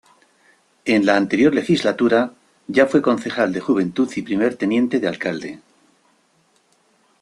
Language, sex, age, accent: Spanish, male, 60-69, España: Centro-Sur peninsular (Madrid, Toledo, Castilla-La Mancha)